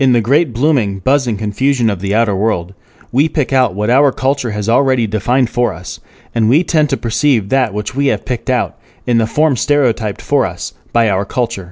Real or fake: real